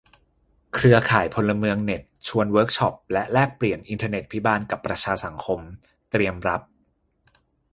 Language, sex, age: Thai, male, 30-39